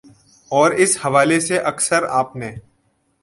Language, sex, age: Urdu, male, 40-49